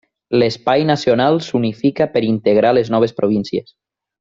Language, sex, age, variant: Catalan, male, 19-29, Nord-Occidental